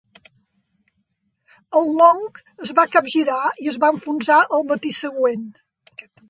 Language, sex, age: Catalan, female, 60-69